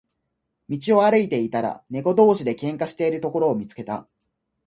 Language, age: Japanese, 19-29